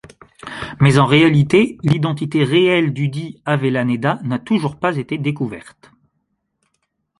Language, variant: French, Français de métropole